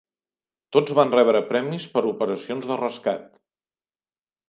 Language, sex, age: Catalan, male, 40-49